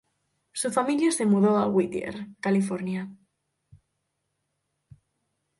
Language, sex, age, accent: Spanish, female, 19-29, España: Norte peninsular (Asturias, Castilla y León, Cantabria, País Vasco, Navarra, Aragón, La Rioja, Guadalajara, Cuenca)